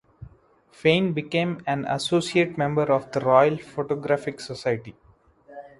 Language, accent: English, India and South Asia (India, Pakistan, Sri Lanka)